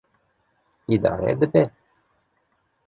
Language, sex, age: Kurdish, male, 40-49